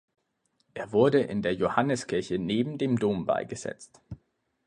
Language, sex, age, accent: German, male, 19-29, Deutschland Deutsch